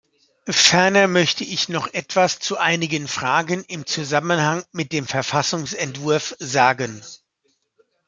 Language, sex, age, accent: German, male, 50-59, Deutschland Deutsch